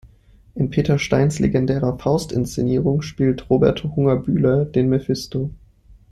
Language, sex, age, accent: German, male, 19-29, Deutschland Deutsch